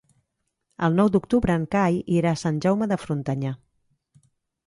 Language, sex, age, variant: Catalan, female, 40-49, Central